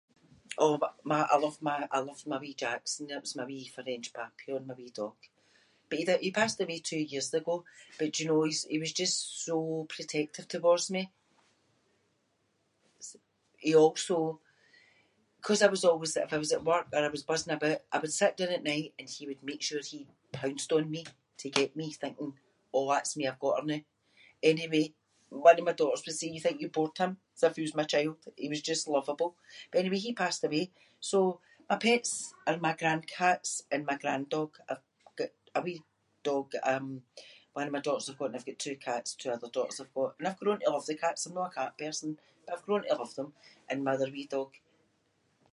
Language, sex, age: Scots, female, 60-69